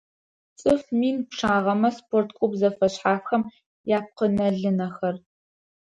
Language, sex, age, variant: Adyghe, female, 19-29, Адыгабзэ (Кирил, пстэумэ зэдыряе)